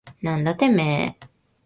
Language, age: Japanese, 19-29